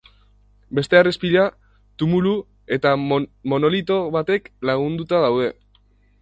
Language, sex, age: Basque, male, 30-39